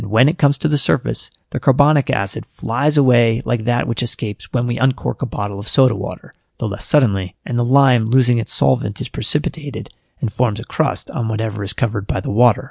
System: none